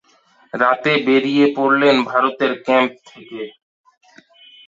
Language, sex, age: Bengali, male, 19-29